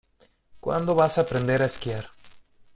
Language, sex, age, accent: Spanish, male, 19-29, México